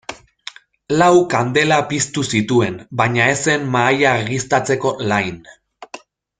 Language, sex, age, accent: Basque, male, 30-39, Mendebalekoa (Araba, Bizkaia, Gipuzkoako mendebaleko herri batzuk)